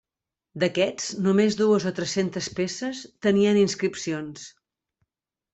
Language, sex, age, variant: Catalan, female, 50-59, Central